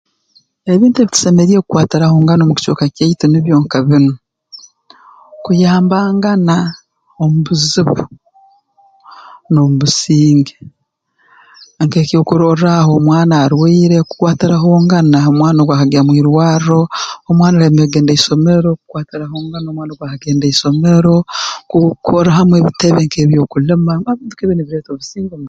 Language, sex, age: Tooro, female, 40-49